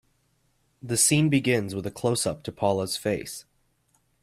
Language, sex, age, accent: English, male, 19-29, Canadian English